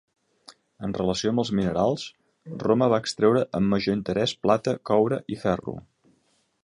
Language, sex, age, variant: Catalan, male, 50-59, Central